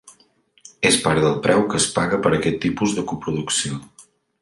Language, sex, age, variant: Catalan, male, 50-59, Central